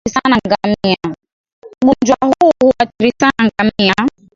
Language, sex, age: Swahili, female, 30-39